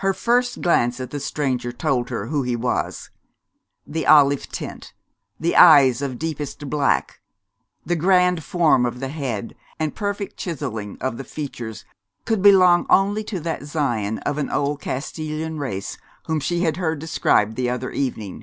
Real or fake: real